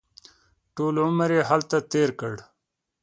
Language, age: Pashto, 19-29